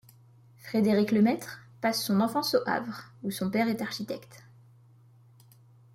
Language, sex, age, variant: French, female, 19-29, Français de métropole